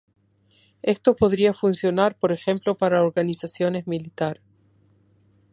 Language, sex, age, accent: Spanish, female, 50-59, Rioplatense: Argentina, Uruguay, este de Bolivia, Paraguay